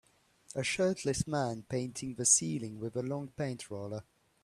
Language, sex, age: English, male, 19-29